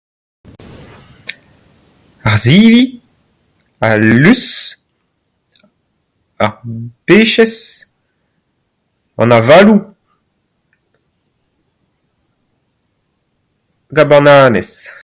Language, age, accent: Breton, 30-39, Kerneveg; Leoneg